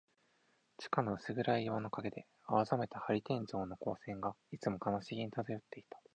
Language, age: Japanese, 19-29